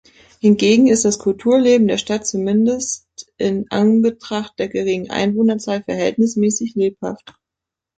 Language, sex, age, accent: German, female, 19-29, Deutschland Deutsch